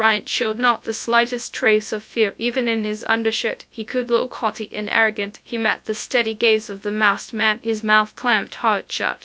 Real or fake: fake